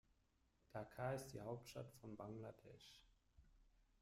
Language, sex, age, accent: German, male, 30-39, Deutschland Deutsch